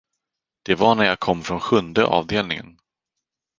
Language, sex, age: Swedish, male, 19-29